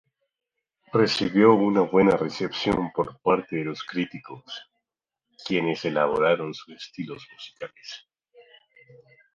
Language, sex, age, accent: Spanish, male, 30-39, América central